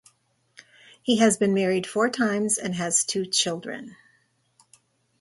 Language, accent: English, United States English